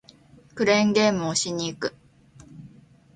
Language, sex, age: Japanese, female, 19-29